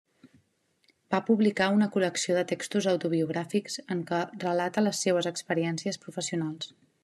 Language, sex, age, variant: Catalan, female, 30-39, Central